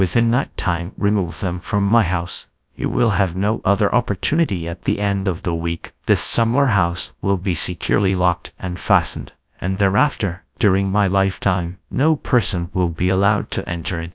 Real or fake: fake